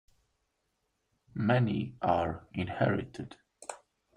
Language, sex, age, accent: English, male, 19-29, United States English